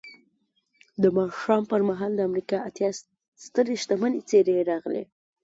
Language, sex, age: Pashto, female, 19-29